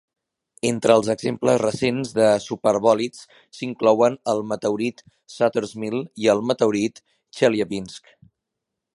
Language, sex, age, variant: Catalan, male, 30-39, Central